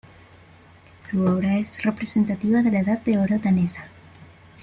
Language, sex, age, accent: Spanish, female, 19-29, Caribe: Cuba, Venezuela, Puerto Rico, República Dominicana, Panamá, Colombia caribeña, México caribeño, Costa del golfo de México